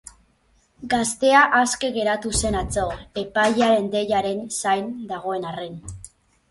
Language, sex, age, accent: Basque, female, 40-49, Erdialdekoa edo Nafarra (Gipuzkoa, Nafarroa)